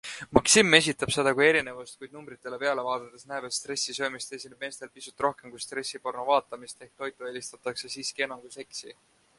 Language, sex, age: Estonian, male, 19-29